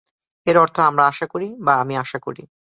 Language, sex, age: Bengali, male, 19-29